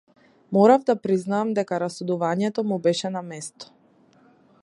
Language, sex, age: Macedonian, female, 19-29